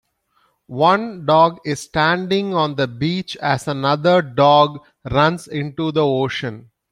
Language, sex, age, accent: English, male, 40-49, India and South Asia (India, Pakistan, Sri Lanka)